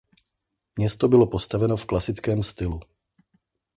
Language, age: Czech, 30-39